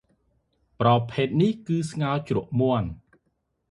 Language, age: Khmer, 30-39